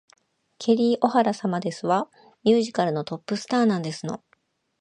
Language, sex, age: Japanese, female, 50-59